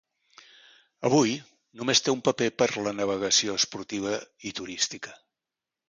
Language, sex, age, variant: Catalan, male, 60-69, Central